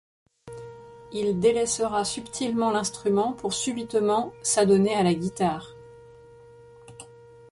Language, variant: French, Français de métropole